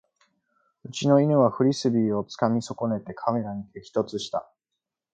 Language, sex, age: Japanese, male, 19-29